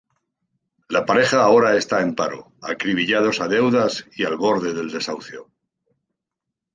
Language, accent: Spanish, España: Centro-Sur peninsular (Madrid, Toledo, Castilla-La Mancha)